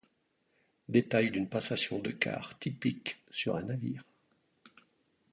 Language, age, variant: French, 40-49, Français de métropole